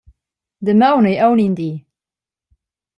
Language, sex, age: Romansh, female, 19-29